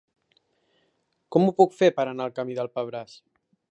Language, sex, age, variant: Catalan, male, 19-29, Central